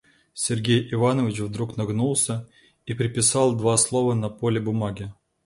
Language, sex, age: Russian, male, 40-49